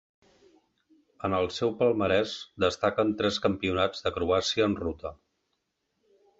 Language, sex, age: Catalan, male, 60-69